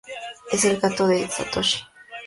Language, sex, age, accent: Spanish, female, under 19, México